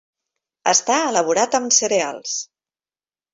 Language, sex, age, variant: Catalan, female, 50-59, Central